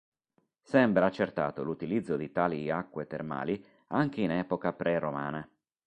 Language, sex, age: Italian, male, 40-49